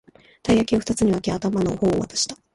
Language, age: Japanese, 19-29